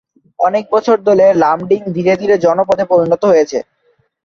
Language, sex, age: Bengali, male, 19-29